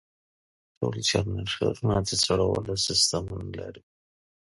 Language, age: Pashto, 19-29